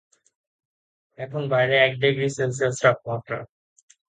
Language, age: Bengali, 19-29